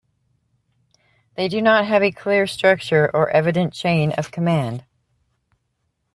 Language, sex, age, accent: English, female, 50-59, United States English